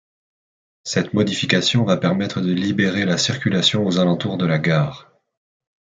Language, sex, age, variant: French, male, 30-39, Français de métropole